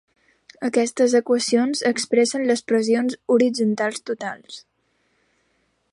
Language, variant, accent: Catalan, Balear, menorquí